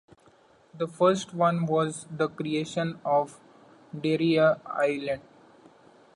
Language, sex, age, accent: English, male, 19-29, India and South Asia (India, Pakistan, Sri Lanka)